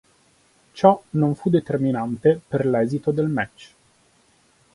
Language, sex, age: Italian, male, 30-39